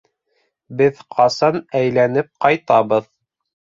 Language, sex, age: Bashkir, male, 30-39